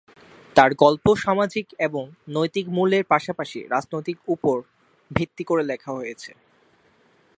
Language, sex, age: Bengali, male, 19-29